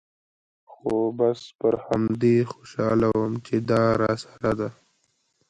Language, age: Pashto, under 19